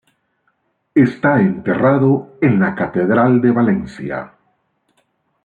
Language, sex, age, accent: Spanish, male, 50-59, América central